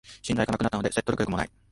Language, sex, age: Japanese, male, 19-29